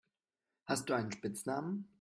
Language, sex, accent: German, male, Deutschland Deutsch